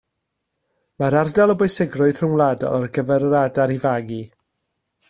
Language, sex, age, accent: Welsh, male, 30-39, Y Deyrnas Unedig Cymraeg